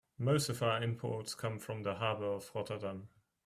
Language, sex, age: English, male, 19-29